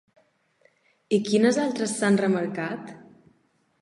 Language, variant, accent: Catalan, Balear, balear